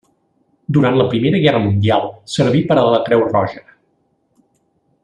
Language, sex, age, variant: Catalan, male, 50-59, Central